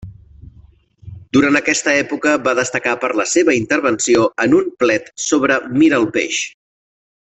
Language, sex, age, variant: Catalan, male, 40-49, Central